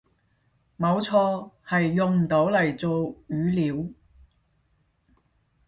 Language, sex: Cantonese, female